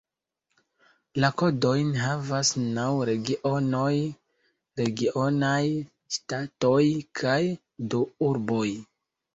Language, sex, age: Esperanto, male, 19-29